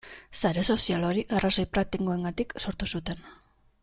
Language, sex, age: Basque, female, 30-39